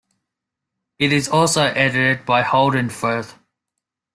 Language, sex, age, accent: English, male, 19-29, Australian English